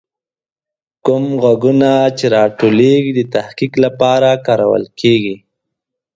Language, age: Pashto, 19-29